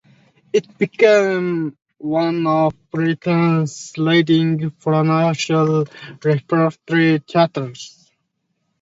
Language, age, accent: English, 19-29, United States English